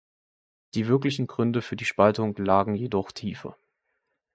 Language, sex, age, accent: German, male, 19-29, Deutschland Deutsch